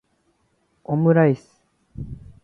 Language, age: Japanese, 19-29